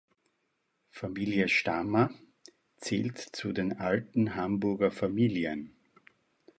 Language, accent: German, Österreichisches Deutsch